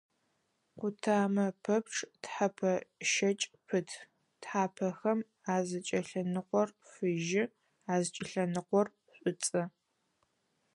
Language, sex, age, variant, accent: Adyghe, female, under 19, Адыгабзэ (Кирил, пстэумэ зэдыряе), Кıэмгуй (Çemguy)